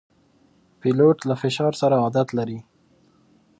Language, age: Pashto, 19-29